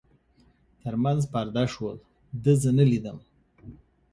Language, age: Pashto, 30-39